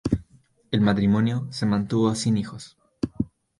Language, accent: Spanish, Chileno: Chile, Cuyo